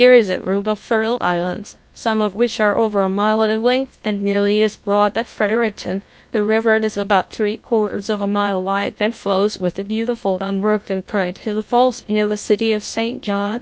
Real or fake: fake